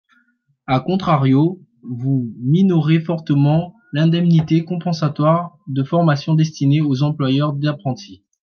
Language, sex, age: French, male, 19-29